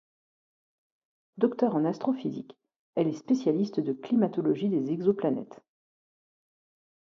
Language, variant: French, Français de métropole